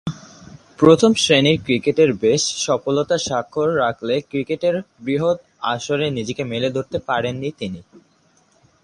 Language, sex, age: Bengali, male, 19-29